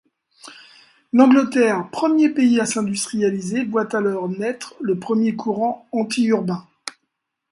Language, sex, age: French, male, 60-69